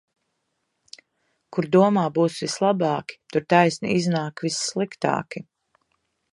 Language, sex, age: Latvian, female, 40-49